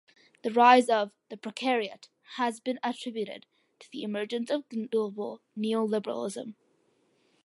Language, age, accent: English, under 19, United States English